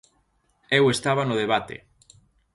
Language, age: Galician, 19-29